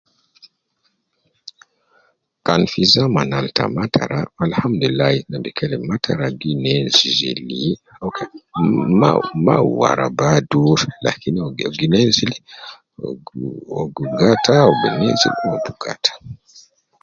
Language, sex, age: Nubi, male, 50-59